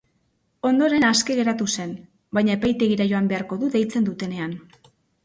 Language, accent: Basque, Mendebalekoa (Araba, Bizkaia, Gipuzkoako mendebaleko herri batzuk)